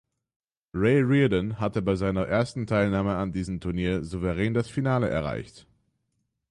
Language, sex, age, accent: German, male, under 19, Deutschland Deutsch; Österreichisches Deutsch